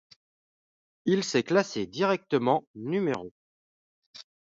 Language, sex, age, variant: French, male, 40-49, Français de métropole